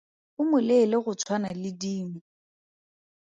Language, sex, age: Tswana, female, 30-39